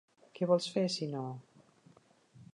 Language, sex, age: Catalan, female, 40-49